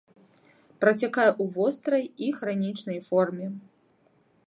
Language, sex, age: Belarusian, female, 30-39